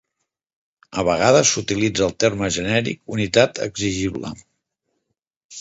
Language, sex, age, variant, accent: Catalan, male, 40-49, Central, central